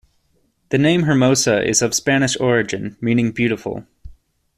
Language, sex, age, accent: English, male, 19-29, United States English